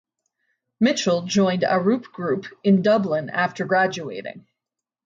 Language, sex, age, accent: English, female, 30-39, United States English